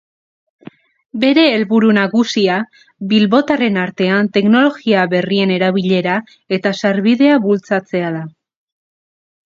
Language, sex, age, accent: Basque, female, 19-29, Erdialdekoa edo Nafarra (Gipuzkoa, Nafarroa)